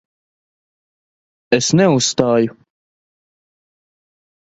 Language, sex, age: Latvian, male, 19-29